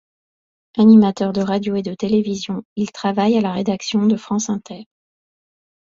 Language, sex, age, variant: French, female, 40-49, Français de métropole